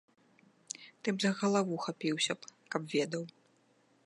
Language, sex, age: Belarusian, female, 19-29